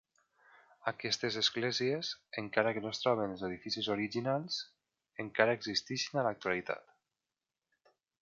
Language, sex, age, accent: Catalan, male, 19-29, valencià